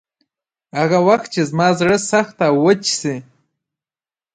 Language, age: Pashto, 19-29